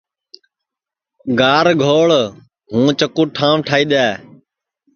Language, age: Sansi, 19-29